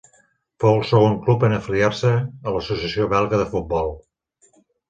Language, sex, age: Catalan, male, 40-49